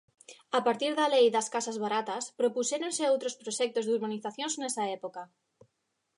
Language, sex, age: Galician, female, 30-39